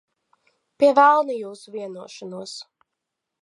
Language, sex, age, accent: Latvian, female, 30-39, bez akcenta